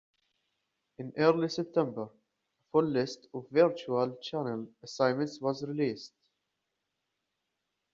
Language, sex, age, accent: English, male, 19-29, United States English